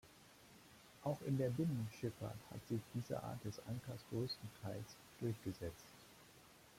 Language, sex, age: German, male, 50-59